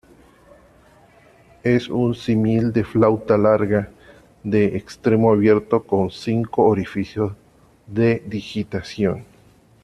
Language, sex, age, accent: Spanish, male, 30-39, Caribe: Cuba, Venezuela, Puerto Rico, República Dominicana, Panamá, Colombia caribeña, México caribeño, Costa del golfo de México